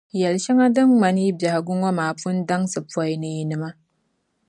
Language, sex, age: Dagbani, female, 19-29